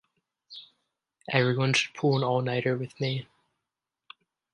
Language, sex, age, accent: English, male, 19-29, United States English